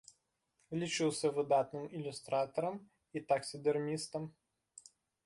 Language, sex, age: Belarusian, male, 19-29